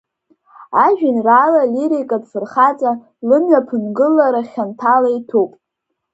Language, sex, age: Abkhazian, female, under 19